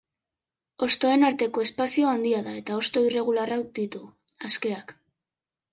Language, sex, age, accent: Basque, female, under 19, Mendebalekoa (Araba, Bizkaia, Gipuzkoako mendebaleko herri batzuk)